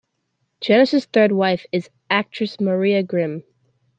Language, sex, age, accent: English, female, under 19, United States English